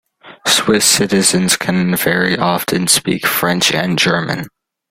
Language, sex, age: English, male, 19-29